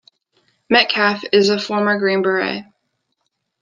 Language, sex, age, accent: English, male, 19-29, United States English